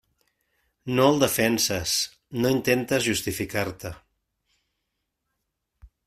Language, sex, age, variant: Catalan, male, 50-59, Central